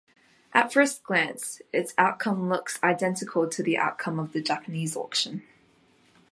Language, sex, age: English, female, 19-29